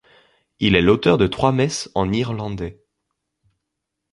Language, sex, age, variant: French, male, under 19, Français de métropole